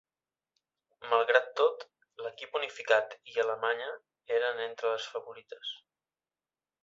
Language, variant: Catalan, Central